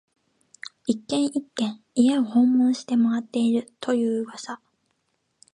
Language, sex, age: Japanese, female, 19-29